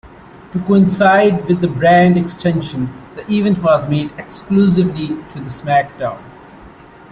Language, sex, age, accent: English, male, 30-39, India and South Asia (India, Pakistan, Sri Lanka)